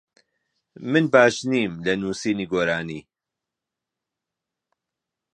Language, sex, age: Central Kurdish, male, 50-59